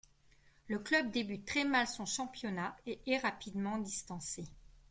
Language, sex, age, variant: French, female, under 19, Français de métropole